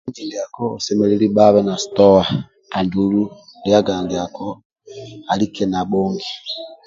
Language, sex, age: Amba (Uganda), male, 40-49